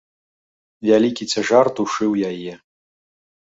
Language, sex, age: Belarusian, male, 40-49